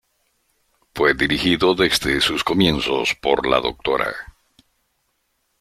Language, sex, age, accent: Spanish, male, 50-59, América central